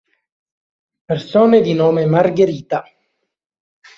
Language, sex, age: Italian, male, 19-29